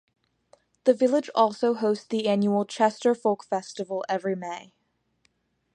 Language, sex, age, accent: English, female, under 19, United States English